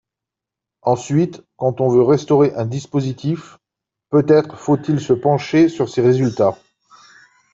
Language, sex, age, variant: French, male, 40-49, Français de métropole